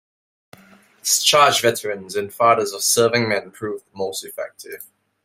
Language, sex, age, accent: English, male, 19-29, Singaporean English